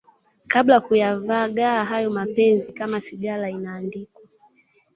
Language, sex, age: Swahili, female, 19-29